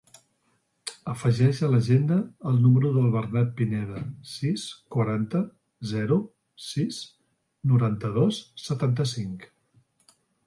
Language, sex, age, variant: Catalan, male, 50-59, Central